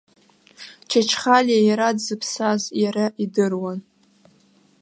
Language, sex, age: Abkhazian, female, under 19